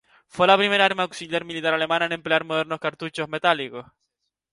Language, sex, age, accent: Spanish, male, 19-29, España: Islas Canarias